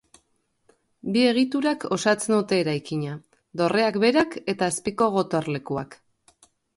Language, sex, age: Basque, female, 30-39